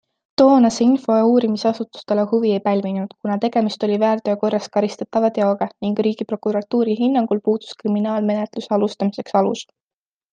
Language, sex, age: Estonian, female, 19-29